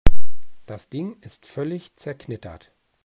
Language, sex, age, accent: German, male, 40-49, Deutschland Deutsch